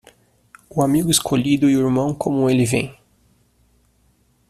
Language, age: Portuguese, 19-29